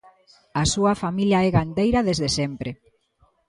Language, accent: Galician, Normativo (estándar)